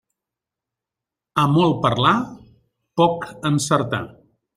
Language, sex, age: Catalan, male, 50-59